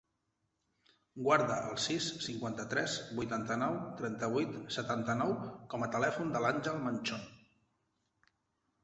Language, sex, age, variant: Catalan, male, 50-59, Central